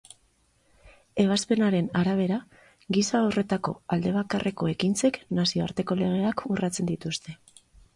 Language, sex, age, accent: Basque, female, 30-39, Mendebalekoa (Araba, Bizkaia, Gipuzkoako mendebaleko herri batzuk)